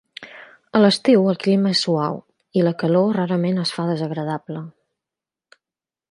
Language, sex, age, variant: Catalan, female, 50-59, Central